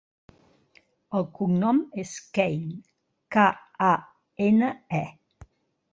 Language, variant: Catalan, Central